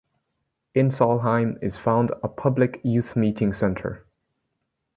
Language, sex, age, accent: English, male, 19-29, United States English